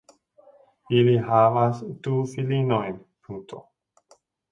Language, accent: Esperanto, Internacia